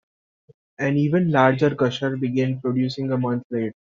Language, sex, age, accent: English, male, 19-29, India and South Asia (India, Pakistan, Sri Lanka)